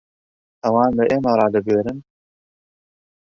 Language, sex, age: Central Kurdish, male, 30-39